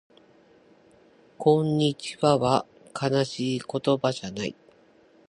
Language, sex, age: Japanese, female, 40-49